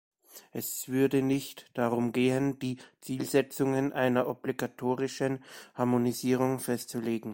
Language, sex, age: German, male, 19-29